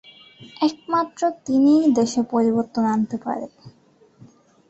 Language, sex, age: Bengali, female, 19-29